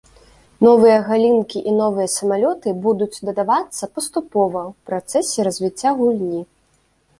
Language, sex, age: Belarusian, female, 19-29